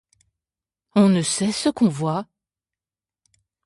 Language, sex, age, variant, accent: French, female, 40-49, Français d'Europe, Français de Suisse